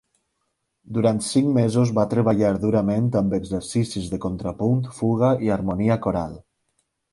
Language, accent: Catalan, valencià